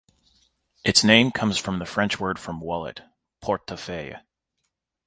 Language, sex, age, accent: English, male, 30-39, United States English